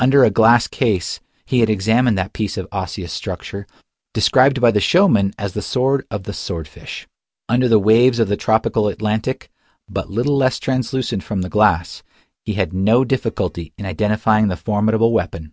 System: none